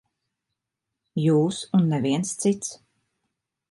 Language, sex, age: Latvian, female, 50-59